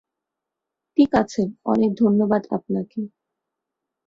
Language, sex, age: Bengali, female, 19-29